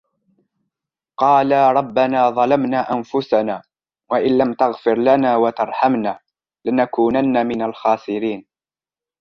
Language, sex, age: Arabic, male, 19-29